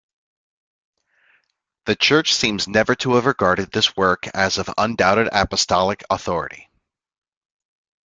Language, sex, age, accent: English, male, 30-39, United States English